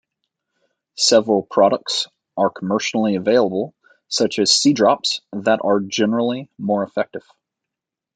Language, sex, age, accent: English, male, 30-39, United States English